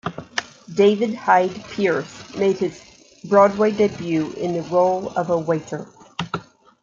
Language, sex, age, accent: English, female, 50-59, United States English